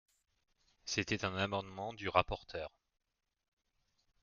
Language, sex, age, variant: French, male, 40-49, Français de métropole